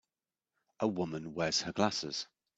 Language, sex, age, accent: English, male, 50-59, England English